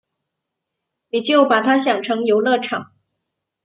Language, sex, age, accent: Chinese, female, 19-29, 出生地：广东省